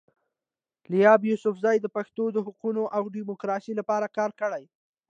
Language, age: Pashto, 19-29